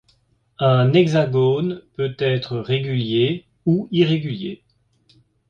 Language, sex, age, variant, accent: French, male, 50-59, Français d'Europe, Français de Belgique